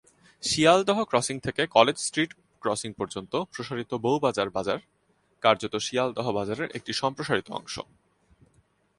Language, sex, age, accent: Bengali, male, 19-29, প্রমিত